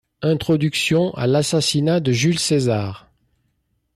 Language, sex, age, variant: French, male, 50-59, Français de métropole